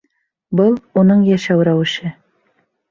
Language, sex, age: Bashkir, female, 40-49